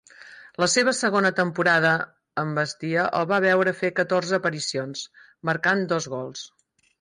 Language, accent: Catalan, Girona